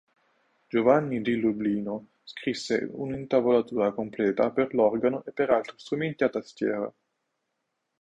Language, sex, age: Italian, male, 19-29